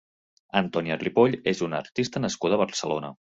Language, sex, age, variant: Catalan, male, 30-39, Central